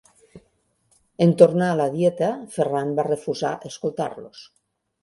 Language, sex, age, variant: Catalan, female, 50-59, Central